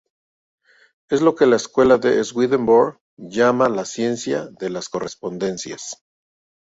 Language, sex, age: Spanish, male, 50-59